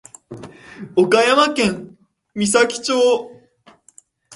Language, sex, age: Japanese, male, 19-29